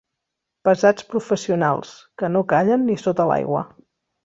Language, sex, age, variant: Catalan, female, 40-49, Central